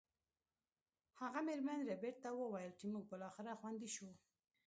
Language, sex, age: Pashto, female, 19-29